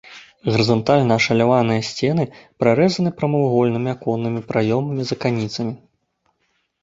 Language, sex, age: Belarusian, male, 30-39